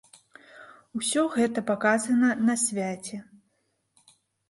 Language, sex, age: Belarusian, female, 30-39